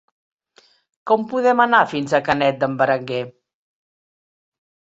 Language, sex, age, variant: Catalan, female, 60-69, Central